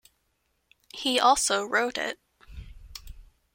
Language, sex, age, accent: English, female, 19-29, United States English